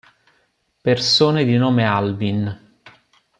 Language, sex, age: Italian, male, 40-49